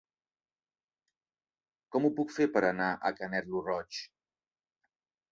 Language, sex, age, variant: Catalan, male, 40-49, Central